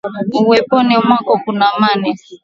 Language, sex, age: Swahili, female, 19-29